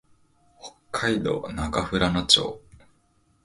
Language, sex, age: Japanese, male, 19-29